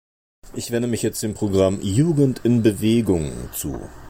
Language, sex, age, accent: German, male, 40-49, Deutschland Deutsch